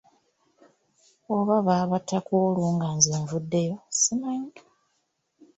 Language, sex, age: Ganda, female, 19-29